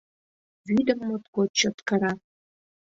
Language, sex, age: Mari, female, 30-39